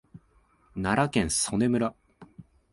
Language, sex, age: Japanese, male, 19-29